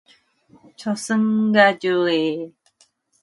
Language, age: Korean, 19-29